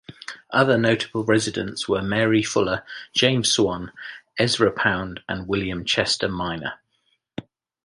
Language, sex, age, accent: English, male, 50-59, England English